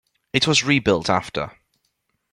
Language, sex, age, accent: English, male, 19-29, England English